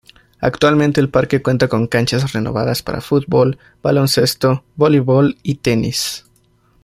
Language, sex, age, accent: Spanish, male, 19-29, México